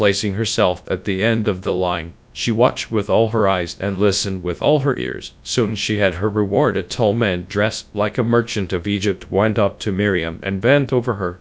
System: TTS, GradTTS